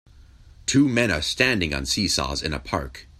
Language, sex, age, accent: English, male, 19-29, United States English